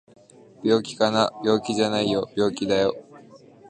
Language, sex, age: Japanese, male, under 19